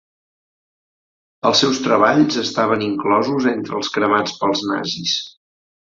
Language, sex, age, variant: Catalan, male, 40-49, Central